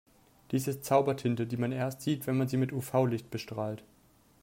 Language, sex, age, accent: German, male, 19-29, Deutschland Deutsch